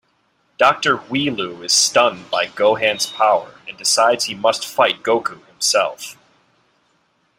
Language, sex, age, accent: English, male, 40-49, United States English